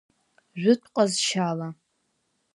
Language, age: Abkhazian, under 19